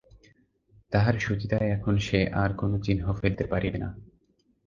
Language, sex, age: Bengali, male, 19-29